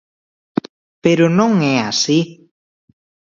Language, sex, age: Galician, male, 19-29